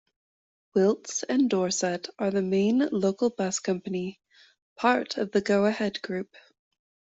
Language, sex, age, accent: English, female, 30-39, Canadian English